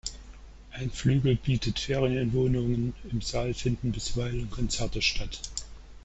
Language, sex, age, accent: German, male, 50-59, Deutschland Deutsch